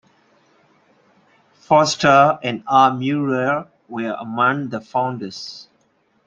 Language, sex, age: English, male, 40-49